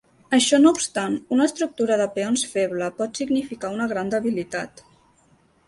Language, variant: Catalan, Central